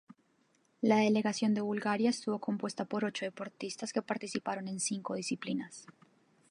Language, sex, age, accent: Spanish, female, 19-29, Andino-Pacífico: Colombia, Perú, Ecuador, oeste de Bolivia y Venezuela andina